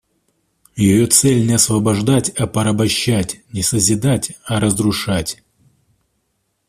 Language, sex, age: Russian, male, 30-39